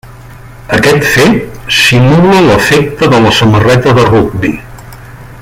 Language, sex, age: Catalan, male, 60-69